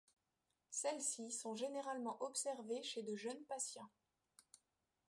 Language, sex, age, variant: French, female, 30-39, Français de métropole